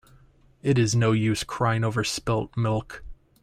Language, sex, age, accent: English, male, 19-29, United States English